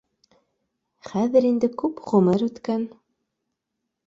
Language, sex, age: Bashkir, female, 30-39